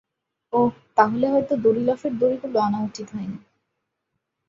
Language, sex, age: Bengali, female, 19-29